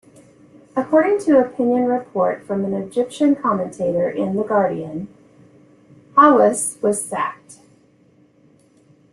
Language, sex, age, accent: English, female, 50-59, United States English